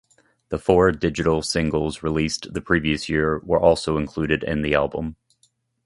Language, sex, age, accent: English, male, 30-39, United States English